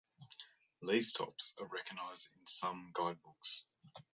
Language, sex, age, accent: English, male, 19-29, Australian English